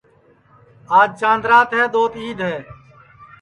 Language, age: Sansi, 50-59